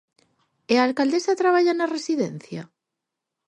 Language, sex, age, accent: Galician, female, 40-49, Normativo (estándar)